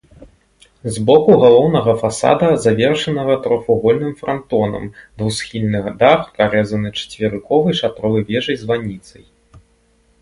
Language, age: Belarusian, 19-29